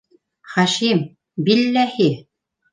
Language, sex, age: Bashkir, female, 50-59